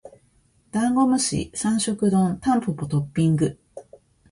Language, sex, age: Japanese, female, 50-59